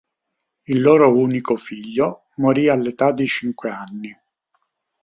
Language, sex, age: Italian, male, 60-69